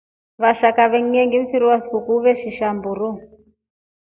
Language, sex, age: Rombo, female, 40-49